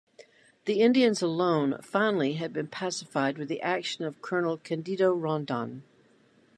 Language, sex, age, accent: English, female, 50-59, United States English